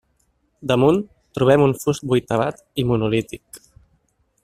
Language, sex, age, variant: Catalan, male, 30-39, Central